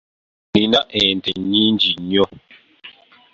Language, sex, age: Ganda, male, 19-29